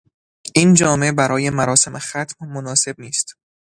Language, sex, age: Persian, male, 19-29